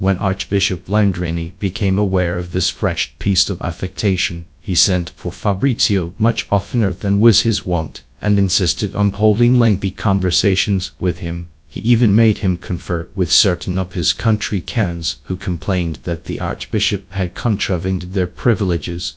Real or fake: fake